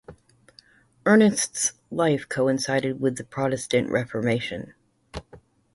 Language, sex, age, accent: English, female, 50-59, United States English